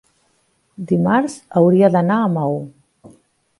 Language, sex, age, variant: Catalan, female, 40-49, Central